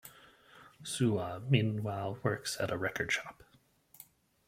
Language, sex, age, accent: English, male, 30-39, Canadian English